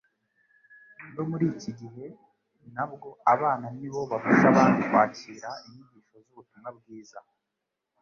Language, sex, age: Kinyarwanda, male, 19-29